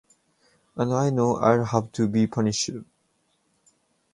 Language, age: English, 19-29